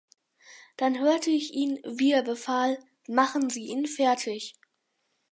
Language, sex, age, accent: German, male, under 19, Deutschland Deutsch